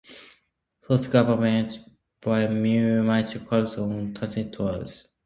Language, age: English, 19-29